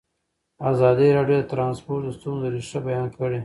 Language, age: Pashto, 30-39